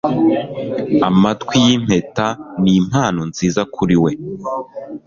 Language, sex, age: Kinyarwanda, male, 19-29